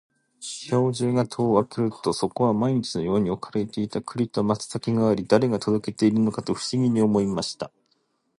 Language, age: Japanese, 30-39